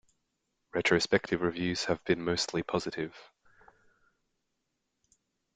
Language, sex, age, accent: English, male, 30-39, Australian English